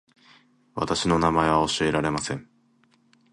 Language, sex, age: Japanese, male, 19-29